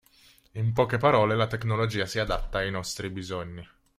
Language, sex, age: Italian, male, 19-29